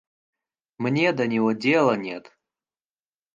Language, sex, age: Russian, male, 19-29